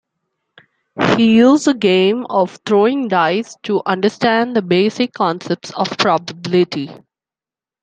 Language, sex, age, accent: English, female, 19-29, India and South Asia (India, Pakistan, Sri Lanka)